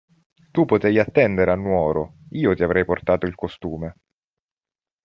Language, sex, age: Italian, male, 30-39